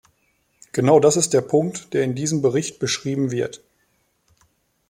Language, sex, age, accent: German, male, 30-39, Deutschland Deutsch